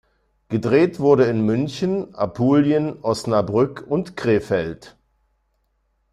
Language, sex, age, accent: German, male, 50-59, Deutschland Deutsch